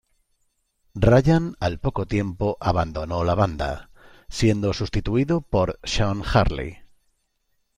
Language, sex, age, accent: Spanish, male, 50-59, España: Centro-Sur peninsular (Madrid, Toledo, Castilla-La Mancha)